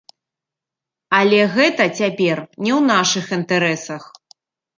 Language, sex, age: Belarusian, female, 40-49